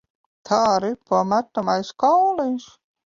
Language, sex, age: Latvian, female, 50-59